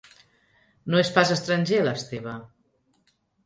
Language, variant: Catalan, Central